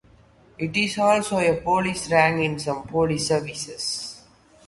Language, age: English, 19-29